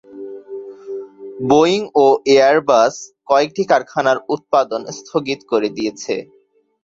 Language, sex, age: Bengali, male, 19-29